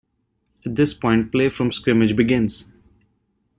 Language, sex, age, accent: English, male, 19-29, United States English